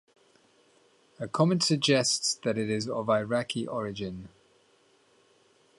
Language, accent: English, England English